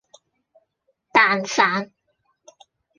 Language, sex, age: Cantonese, female, 30-39